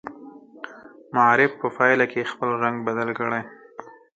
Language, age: Pashto, 30-39